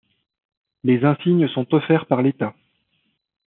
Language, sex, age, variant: French, male, 30-39, Français de métropole